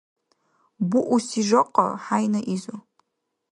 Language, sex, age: Dargwa, female, 19-29